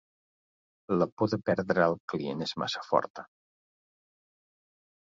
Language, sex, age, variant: Catalan, male, 60-69, Central